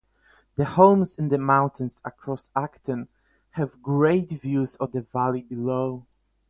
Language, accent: English, Slavic; polish